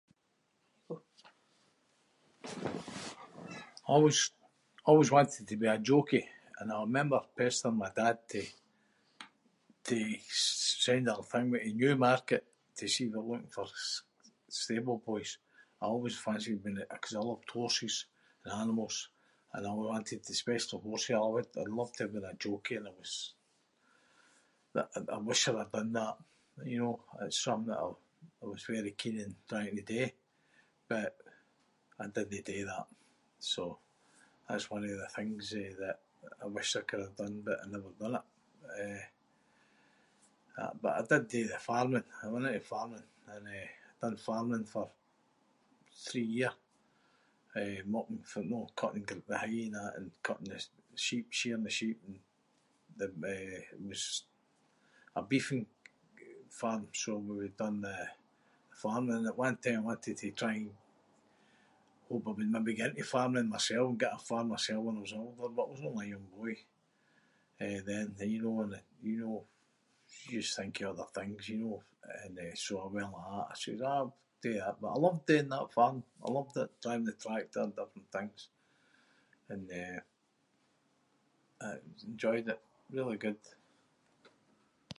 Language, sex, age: Scots, male, 60-69